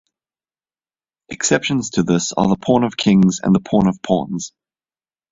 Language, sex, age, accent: English, male, 19-29, Southern African (South Africa, Zimbabwe, Namibia)